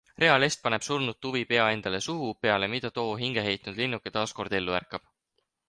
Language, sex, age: Estonian, male, 19-29